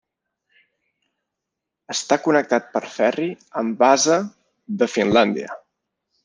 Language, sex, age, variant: Catalan, male, 30-39, Balear